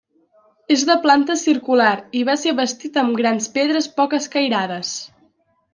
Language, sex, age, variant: Catalan, female, under 19, Central